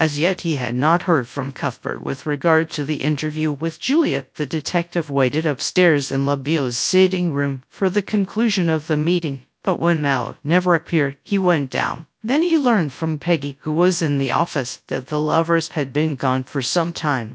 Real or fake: fake